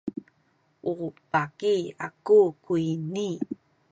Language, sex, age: Sakizaya, female, 30-39